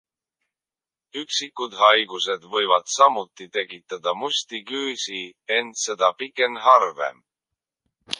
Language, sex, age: Estonian, male, 19-29